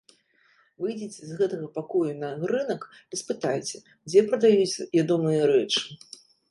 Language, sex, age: Belarusian, female, 30-39